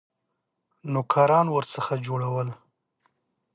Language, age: Pashto, 30-39